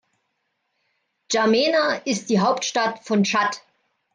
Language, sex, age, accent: German, female, 40-49, Deutschland Deutsch